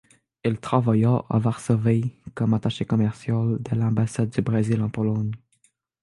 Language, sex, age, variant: French, male, under 19, Français de métropole